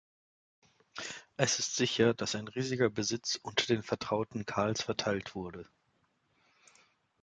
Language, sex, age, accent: German, male, 19-29, Deutschland Deutsch